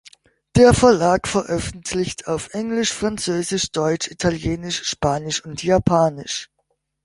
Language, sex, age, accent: German, male, under 19, Deutschland Deutsch